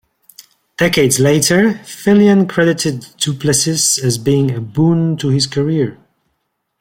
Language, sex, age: English, male, 40-49